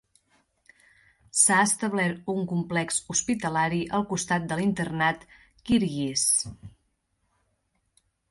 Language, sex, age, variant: Catalan, female, 30-39, Central